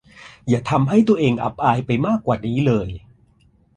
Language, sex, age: Thai, male, 40-49